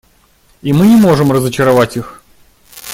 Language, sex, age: Russian, male, 30-39